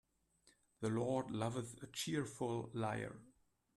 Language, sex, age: English, male, 50-59